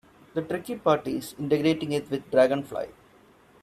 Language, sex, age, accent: English, male, 19-29, India and South Asia (India, Pakistan, Sri Lanka)